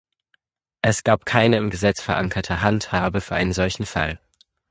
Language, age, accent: German, under 19, Deutschland Deutsch